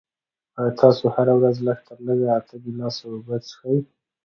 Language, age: Pashto, 30-39